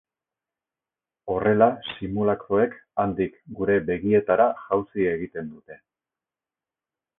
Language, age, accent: Basque, 60-69, Mendebalekoa (Araba, Bizkaia, Gipuzkoako mendebaleko herri batzuk)